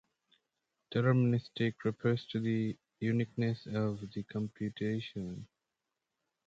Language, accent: English, United States English